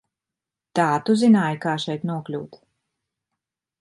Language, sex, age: Latvian, female, 50-59